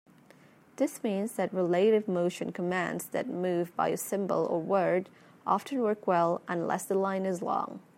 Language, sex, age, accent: English, female, 19-29, Australian English